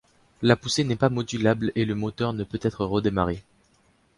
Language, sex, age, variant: French, male, under 19, Français de métropole